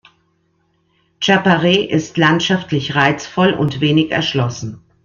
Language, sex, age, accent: German, female, 40-49, Deutschland Deutsch